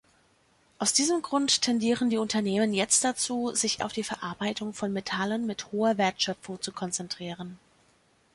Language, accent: German, Deutschland Deutsch